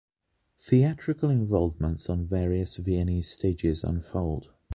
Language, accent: English, England English